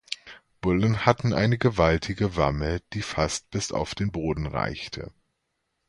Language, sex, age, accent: German, male, 30-39, Deutschland Deutsch